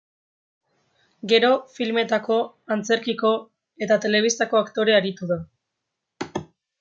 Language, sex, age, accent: Basque, female, under 19, Erdialdekoa edo Nafarra (Gipuzkoa, Nafarroa)